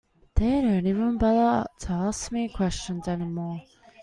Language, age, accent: English, under 19, Australian English